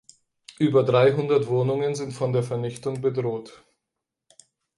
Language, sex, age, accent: German, male, 30-39, Deutschland Deutsch